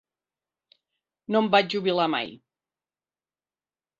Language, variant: Catalan, Central